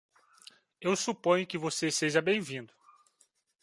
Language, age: Portuguese, 19-29